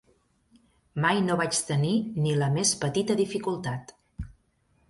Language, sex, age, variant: Catalan, female, 40-49, Central